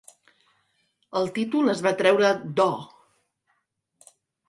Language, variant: Catalan, Central